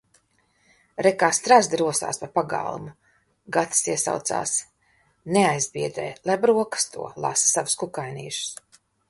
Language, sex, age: Latvian, female, 50-59